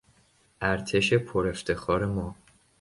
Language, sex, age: Persian, male, under 19